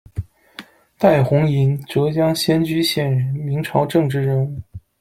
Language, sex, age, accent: Chinese, male, 30-39, 出生地：北京市